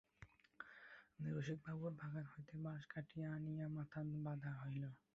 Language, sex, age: Bengali, male, under 19